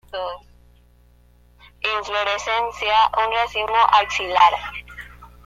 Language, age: Spanish, under 19